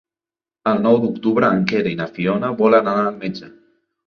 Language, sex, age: Catalan, male, 19-29